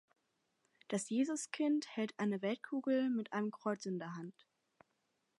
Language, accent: German, Deutschland Deutsch